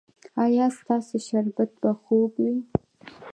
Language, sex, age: Pashto, female, 19-29